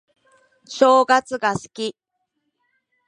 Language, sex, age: Japanese, female, 40-49